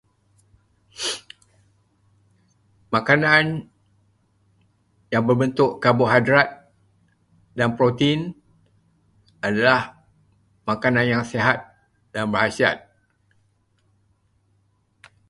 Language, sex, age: Malay, male, 70-79